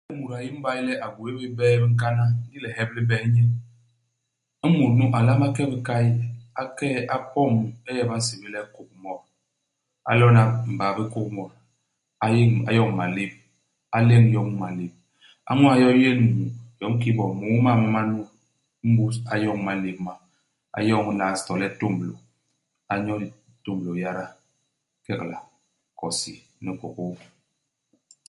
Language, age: Basaa, 40-49